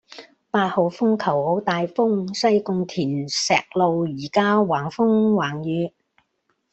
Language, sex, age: Cantonese, female, 70-79